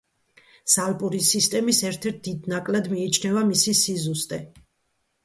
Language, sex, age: Georgian, female, 50-59